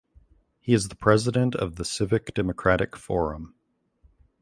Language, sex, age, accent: English, male, 40-49, United States English